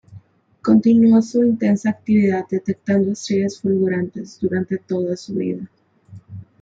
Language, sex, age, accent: Spanish, female, 19-29, México